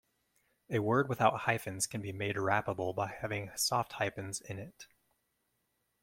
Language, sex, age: English, male, 30-39